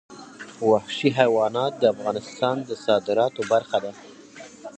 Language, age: Pashto, 19-29